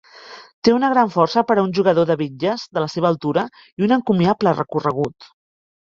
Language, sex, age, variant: Catalan, female, 40-49, Central